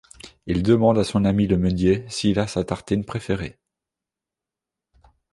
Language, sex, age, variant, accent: French, male, 30-39, Français d'Europe, Français de Belgique